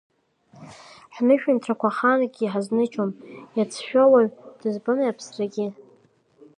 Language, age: Abkhazian, under 19